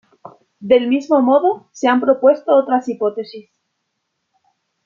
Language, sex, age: Spanish, female, 30-39